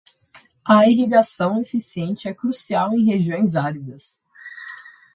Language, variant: Portuguese, Portuguese (Brasil)